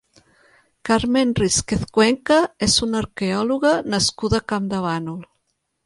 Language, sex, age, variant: Catalan, female, 40-49, Central